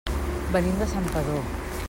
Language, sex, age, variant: Catalan, female, 50-59, Central